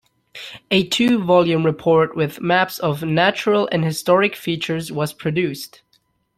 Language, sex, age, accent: English, male, 19-29, United States English